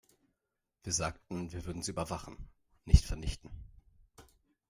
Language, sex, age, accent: German, male, 30-39, Deutschland Deutsch